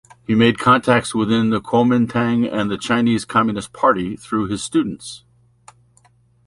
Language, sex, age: English, male, 70-79